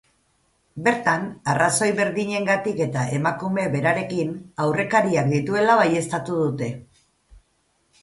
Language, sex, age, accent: Basque, female, 50-59, Erdialdekoa edo Nafarra (Gipuzkoa, Nafarroa)